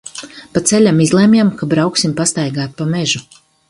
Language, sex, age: Latvian, female, 50-59